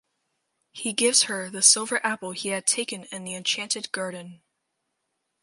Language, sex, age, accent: English, female, under 19, United States English